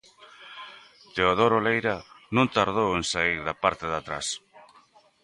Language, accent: Galician, Normativo (estándar)